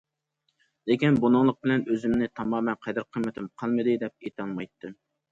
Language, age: Uyghur, under 19